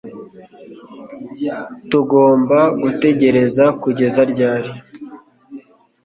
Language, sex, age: Kinyarwanda, male, 40-49